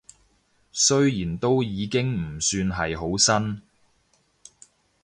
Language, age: Cantonese, 30-39